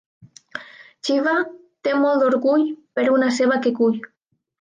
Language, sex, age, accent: Catalan, female, 19-29, valencià